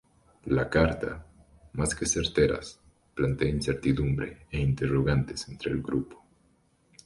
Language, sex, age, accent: Spanish, male, 19-29, Andino-Pacífico: Colombia, Perú, Ecuador, oeste de Bolivia y Venezuela andina